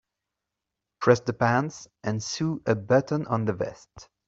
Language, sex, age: English, male, 30-39